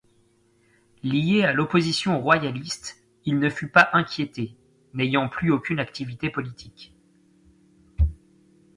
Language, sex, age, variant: French, male, 30-39, Français de métropole